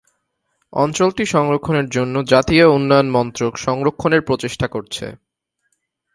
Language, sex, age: Bengali, male, 19-29